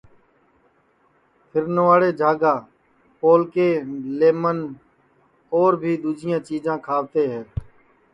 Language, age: Sansi, 50-59